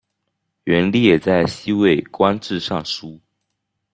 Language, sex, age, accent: Chinese, male, under 19, 出生地：福建省